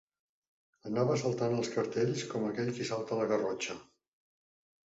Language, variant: Catalan, Central